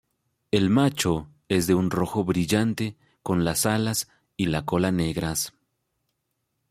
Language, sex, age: Spanish, male, 40-49